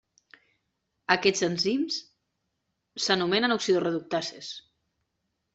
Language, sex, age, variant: Catalan, female, 40-49, Central